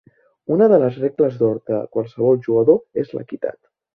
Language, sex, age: Catalan, male, 19-29